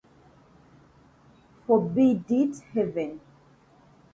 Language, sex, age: English, female, 30-39